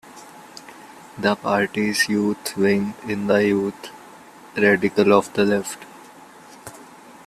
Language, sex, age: English, male, 19-29